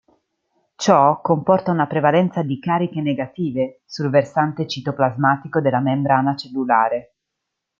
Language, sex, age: Italian, female, 30-39